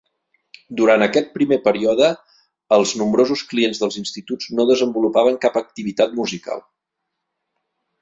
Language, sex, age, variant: Catalan, male, 40-49, Central